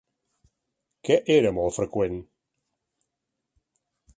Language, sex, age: Catalan, male, 60-69